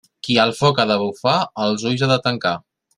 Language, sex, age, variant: Catalan, male, 19-29, Central